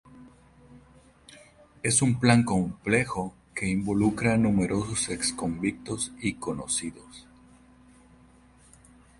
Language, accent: Spanish, México